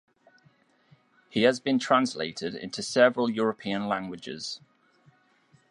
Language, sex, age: English, male, 19-29